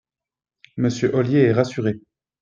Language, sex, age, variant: French, male, 30-39, Français de métropole